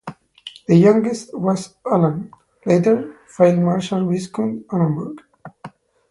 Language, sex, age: English, male, 19-29